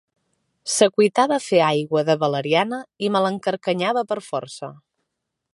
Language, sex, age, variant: Catalan, female, 30-39, Central